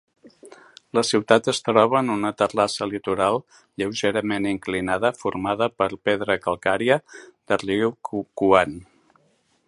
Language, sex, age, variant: Catalan, male, 60-69, Central